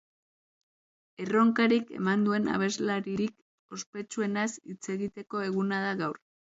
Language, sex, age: Basque, female, 30-39